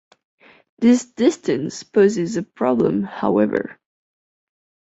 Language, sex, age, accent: English, female, 19-29, United States English